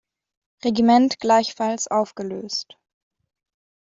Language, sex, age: German, female, under 19